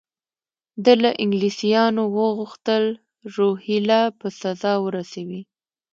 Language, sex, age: Pashto, female, 19-29